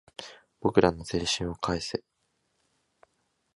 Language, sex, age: Japanese, male, 19-29